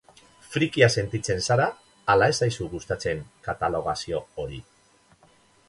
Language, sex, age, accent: Basque, male, 50-59, Mendebalekoa (Araba, Bizkaia, Gipuzkoako mendebaleko herri batzuk)